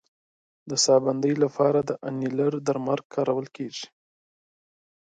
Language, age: Pashto, 19-29